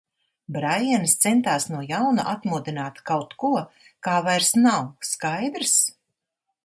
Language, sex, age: Latvian, female, 60-69